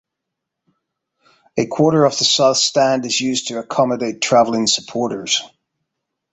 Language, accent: English, Irish English